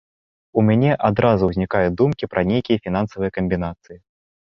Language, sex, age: Belarusian, male, 19-29